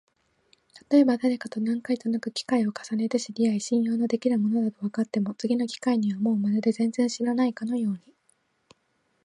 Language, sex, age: Japanese, female, 19-29